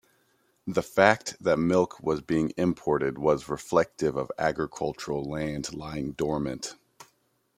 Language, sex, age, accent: English, male, 30-39, United States English